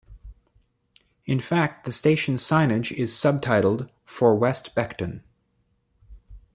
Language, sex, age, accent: English, male, 19-29, United States English